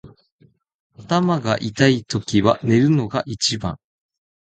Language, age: Japanese, 19-29